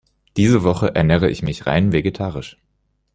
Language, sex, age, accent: German, male, 19-29, Deutschland Deutsch